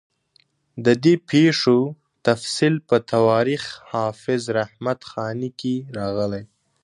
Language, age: Pashto, 19-29